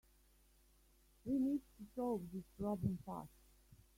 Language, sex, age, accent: English, female, 50-59, Australian English